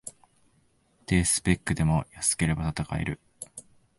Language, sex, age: Japanese, male, 19-29